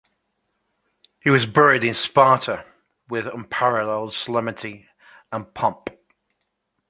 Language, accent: English, England English